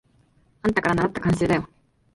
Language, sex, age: Japanese, female, 19-29